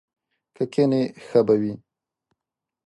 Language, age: Pashto, 19-29